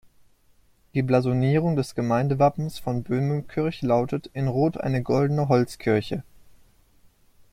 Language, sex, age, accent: German, male, 19-29, Deutschland Deutsch